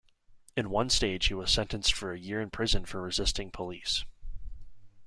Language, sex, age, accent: English, male, 19-29, United States English